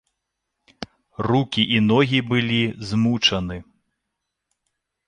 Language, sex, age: Belarusian, male, 30-39